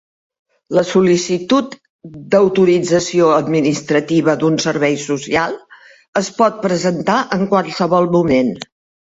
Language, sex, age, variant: Catalan, female, 70-79, Central